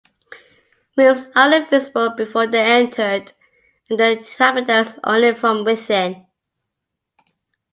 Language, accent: English, Scottish English